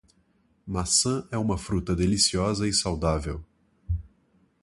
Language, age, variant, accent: Portuguese, 19-29, Portuguese (Brasil), Mineiro